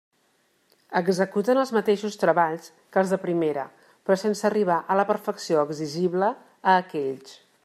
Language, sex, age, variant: Catalan, female, 40-49, Central